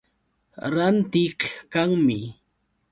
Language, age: Yauyos Quechua, 30-39